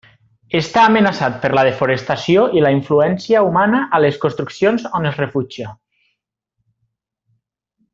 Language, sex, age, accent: Catalan, male, 19-29, valencià